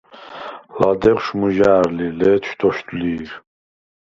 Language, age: Svan, 30-39